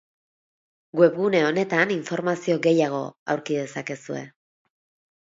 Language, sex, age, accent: Basque, female, 30-39, Mendebalekoa (Araba, Bizkaia, Gipuzkoako mendebaleko herri batzuk)